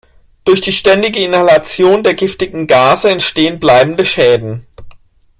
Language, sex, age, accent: German, male, 19-29, Deutschland Deutsch